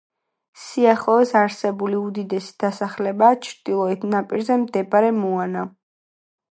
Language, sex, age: Georgian, female, 19-29